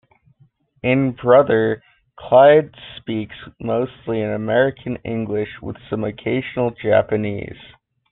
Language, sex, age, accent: English, male, under 19, United States English